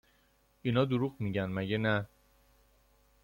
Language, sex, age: Persian, male, 30-39